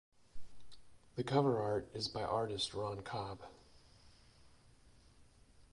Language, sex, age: English, male, 40-49